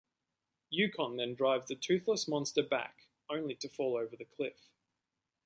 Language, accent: English, Australian English